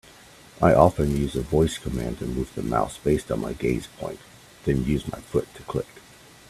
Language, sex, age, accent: English, male, 40-49, United States English